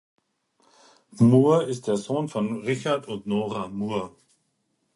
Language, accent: German, Österreichisches Deutsch